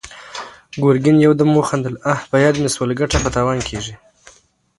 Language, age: Pashto, 19-29